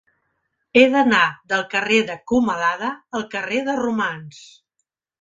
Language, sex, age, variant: Catalan, female, 50-59, Central